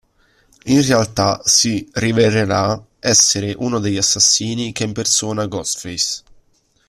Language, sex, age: Italian, male, 19-29